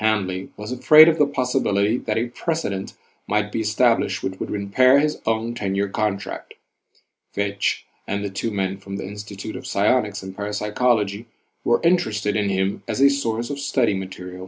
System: none